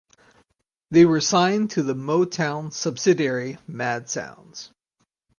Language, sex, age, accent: English, male, 30-39, United States English